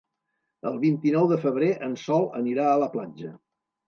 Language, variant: Catalan, Central